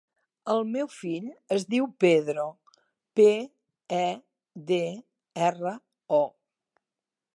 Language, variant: Catalan, Central